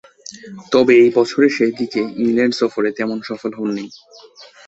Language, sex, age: Bengali, male, 19-29